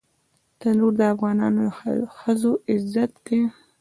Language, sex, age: Pashto, female, 19-29